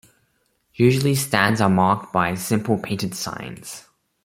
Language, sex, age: English, male, 19-29